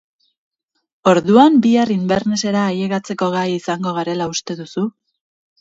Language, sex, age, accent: Basque, female, 30-39, Mendebalekoa (Araba, Bizkaia, Gipuzkoako mendebaleko herri batzuk)